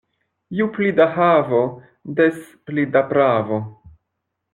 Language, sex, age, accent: Esperanto, male, 19-29, Internacia